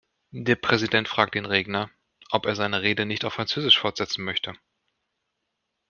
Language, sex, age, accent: German, male, 40-49, Deutschland Deutsch